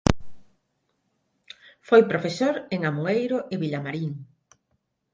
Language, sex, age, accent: Galician, female, 50-59, Neofalante